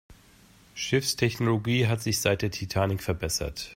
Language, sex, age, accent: German, male, 40-49, Deutschland Deutsch